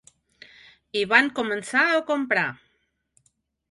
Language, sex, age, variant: Catalan, female, 40-49, Balear